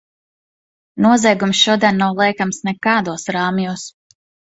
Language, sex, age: Latvian, female, 30-39